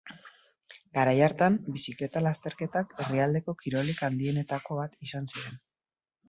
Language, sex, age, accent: Basque, female, 30-39, Mendebalekoa (Araba, Bizkaia, Gipuzkoako mendebaleko herri batzuk)